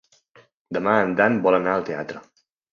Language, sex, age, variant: Catalan, male, 19-29, Central